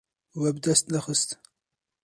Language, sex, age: Kurdish, male, 30-39